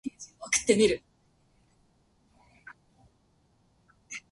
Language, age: Japanese, 30-39